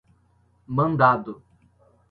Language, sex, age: Portuguese, male, under 19